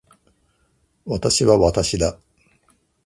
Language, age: Japanese, 50-59